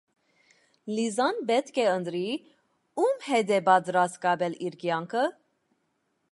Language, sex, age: Armenian, female, 30-39